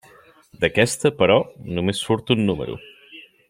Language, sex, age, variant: Catalan, male, 30-39, Central